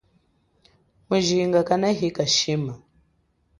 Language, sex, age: Chokwe, female, 19-29